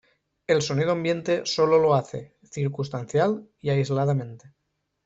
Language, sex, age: Spanish, male, 30-39